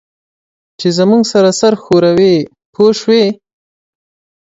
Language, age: Pashto, 19-29